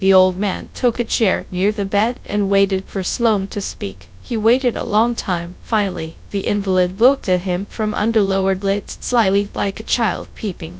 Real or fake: fake